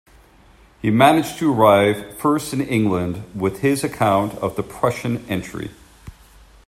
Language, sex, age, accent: English, male, 40-49, United States English